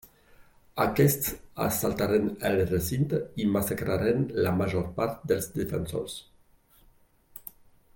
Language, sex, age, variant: Catalan, male, 40-49, Nord-Occidental